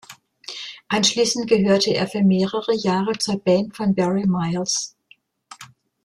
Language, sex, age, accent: German, female, 60-69, Deutschland Deutsch